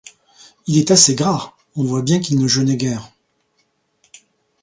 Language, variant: French, Français de métropole